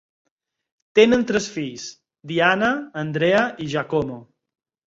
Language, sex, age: Catalan, male, 40-49